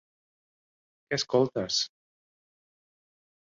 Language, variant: Catalan, Central